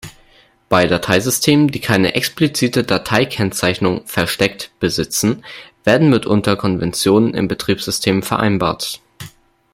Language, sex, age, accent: German, male, 19-29, Deutschland Deutsch